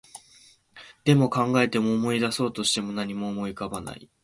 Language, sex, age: Japanese, male, 19-29